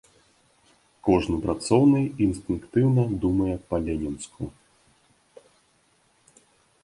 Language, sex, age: Belarusian, male, 30-39